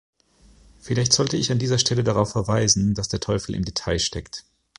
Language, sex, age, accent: German, male, 40-49, Deutschland Deutsch